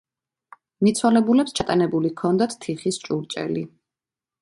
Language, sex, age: Georgian, female, 30-39